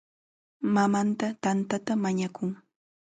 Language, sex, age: Chiquián Ancash Quechua, female, 19-29